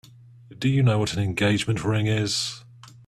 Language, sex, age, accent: English, male, 30-39, England English